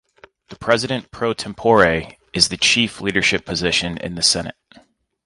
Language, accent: English, United States English